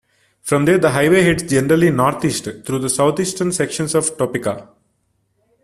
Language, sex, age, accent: English, male, 19-29, India and South Asia (India, Pakistan, Sri Lanka)